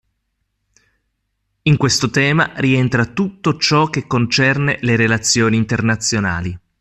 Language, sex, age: Italian, male, 30-39